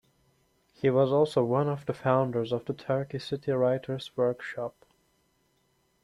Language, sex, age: English, male, 19-29